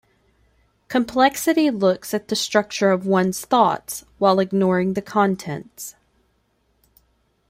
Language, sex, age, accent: English, female, 30-39, United States English